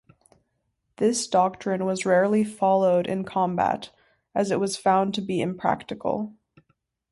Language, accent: English, United States English